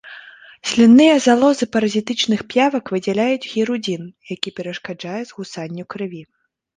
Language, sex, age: Belarusian, female, 19-29